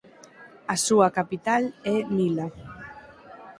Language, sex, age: Galician, female, 19-29